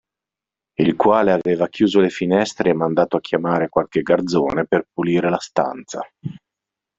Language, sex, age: Italian, male, 40-49